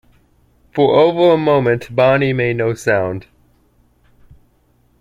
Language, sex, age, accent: English, male, under 19, United States English